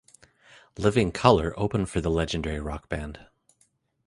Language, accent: English, Canadian English